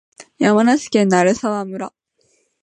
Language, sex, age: Japanese, female, 19-29